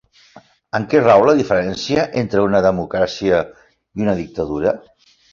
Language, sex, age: Catalan, male, 60-69